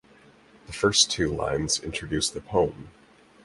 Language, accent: English, United States English